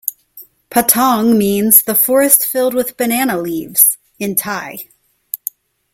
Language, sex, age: English, female, 40-49